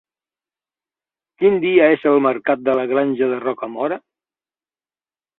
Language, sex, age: Catalan, male, 50-59